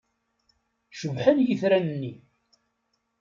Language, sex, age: Kabyle, male, 60-69